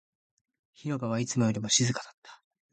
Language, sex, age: Japanese, male, 19-29